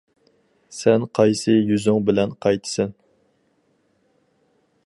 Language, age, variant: Uyghur, 30-39, ئۇيغۇر تىلى